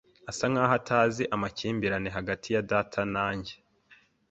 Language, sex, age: Kinyarwanda, male, 19-29